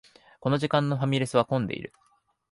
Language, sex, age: Japanese, male, 19-29